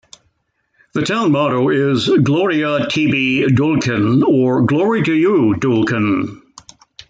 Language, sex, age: English, male, 80-89